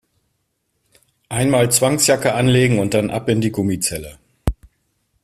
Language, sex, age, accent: German, male, 40-49, Deutschland Deutsch